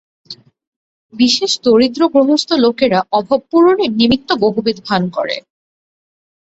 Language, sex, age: Bengali, female, 19-29